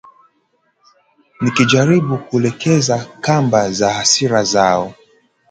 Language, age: Swahili, 19-29